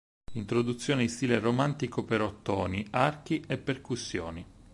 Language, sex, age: Italian, male, 19-29